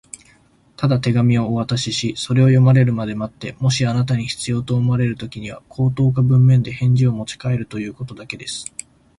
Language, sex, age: Japanese, male, 19-29